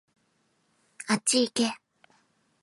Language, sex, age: Japanese, female, 19-29